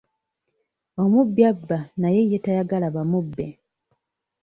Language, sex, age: Ganda, female, 19-29